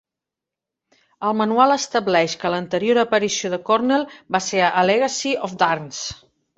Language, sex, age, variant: Catalan, female, 50-59, Central